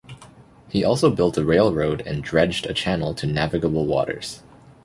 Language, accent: English, Canadian English